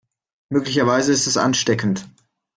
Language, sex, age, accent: German, male, 19-29, Deutschland Deutsch